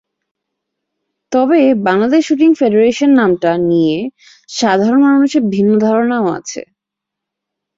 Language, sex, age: Bengali, female, 19-29